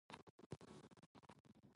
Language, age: English, 19-29